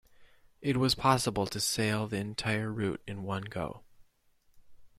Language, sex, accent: English, male, United States English